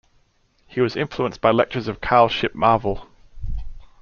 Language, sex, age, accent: English, male, 40-49, Australian English